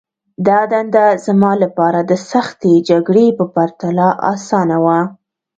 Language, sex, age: Pashto, female, 19-29